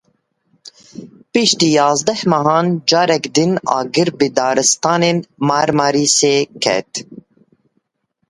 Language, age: Kurdish, 19-29